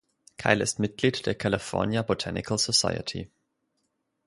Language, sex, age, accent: German, male, 19-29, Deutschland Deutsch